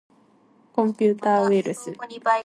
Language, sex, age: Japanese, female, 19-29